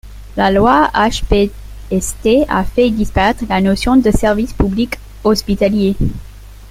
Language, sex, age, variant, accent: French, female, 19-29, Français d'Amérique du Nord, Français des États-Unis